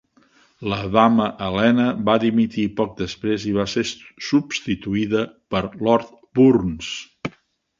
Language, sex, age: Catalan, male, 70-79